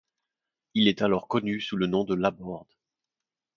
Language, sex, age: French, male, 30-39